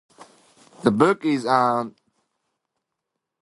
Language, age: English, 19-29